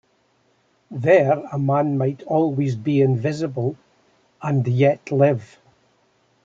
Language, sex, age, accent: English, male, 70-79, Scottish English